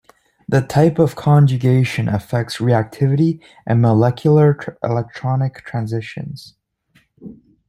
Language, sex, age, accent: English, male, 19-29, Canadian English